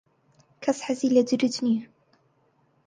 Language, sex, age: Central Kurdish, female, under 19